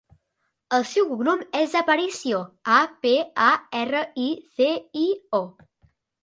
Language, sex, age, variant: Catalan, male, under 19, Central